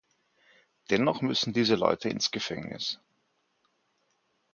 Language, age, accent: German, 50-59, Österreichisches Deutsch